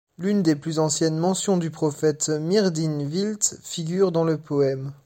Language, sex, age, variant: French, male, under 19, Français de métropole